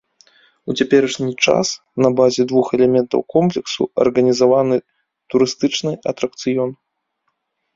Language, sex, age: Belarusian, male, 19-29